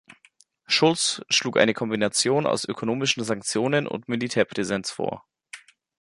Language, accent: German, Deutschland Deutsch